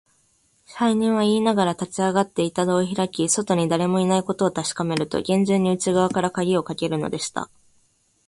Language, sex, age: Japanese, female, 19-29